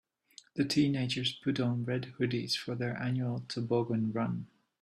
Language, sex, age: English, male, 19-29